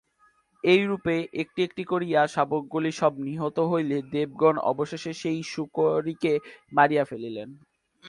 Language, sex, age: Bengali, male, 19-29